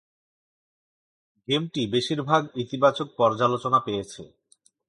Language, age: Bengali, 30-39